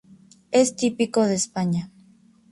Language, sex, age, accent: Spanish, female, 19-29, México